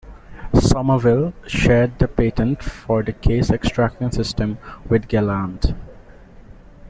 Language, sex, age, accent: English, male, 19-29, India and South Asia (India, Pakistan, Sri Lanka)